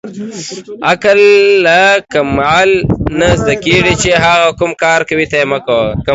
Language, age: Pashto, 19-29